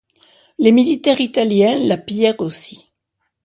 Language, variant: French, Français de métropole